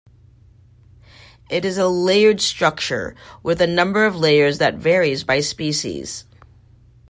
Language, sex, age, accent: English, female, 30-39, United States English